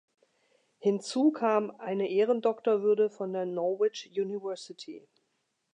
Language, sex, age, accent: German, female, 50-59, Deutschland Deutsch